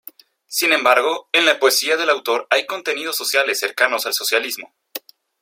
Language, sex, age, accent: Spanish, male, 19-29, México